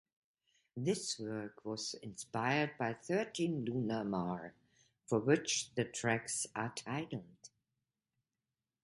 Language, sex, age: English, female, 50-59